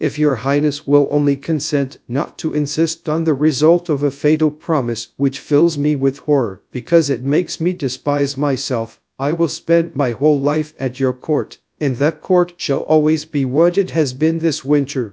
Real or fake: fake